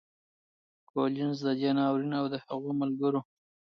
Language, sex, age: Pashto, male, 30-39